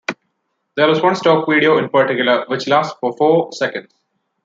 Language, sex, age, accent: English, male, 19-29, India and South Asia (India, Pakistan, Sri Lanka)